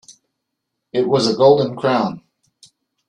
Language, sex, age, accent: English, male, 40-49, United States English